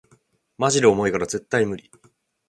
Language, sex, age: Japanese, male, 30-39